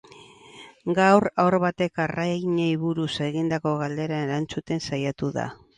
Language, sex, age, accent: Basque, female, 60-69, Erdialdekoa edo Nafarra (Gipuzkoa, Nafarroa)